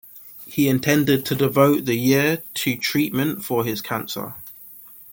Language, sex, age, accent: English, male, 30-39, England English